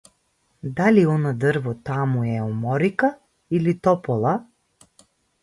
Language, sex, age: Macedonian, female, 30-39